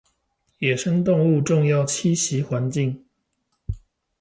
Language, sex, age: Chinese, male, 40-49